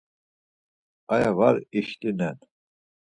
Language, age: Laz, 60-69